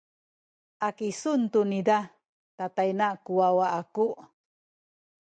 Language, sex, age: Sakizaya, female, 70-79